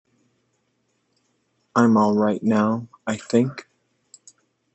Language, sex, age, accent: English, male, 19-29, United States English